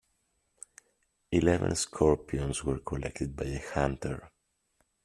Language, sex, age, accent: English, male, 30-39, England English